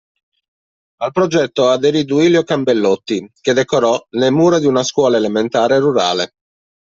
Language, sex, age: Italian, male, 30-39